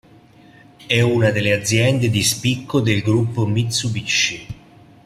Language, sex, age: Italian, male, 40-49